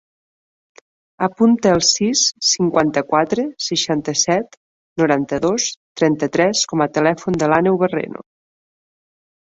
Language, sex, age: Catalan, female, 30-39